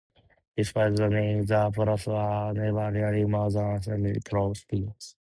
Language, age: English, 19-29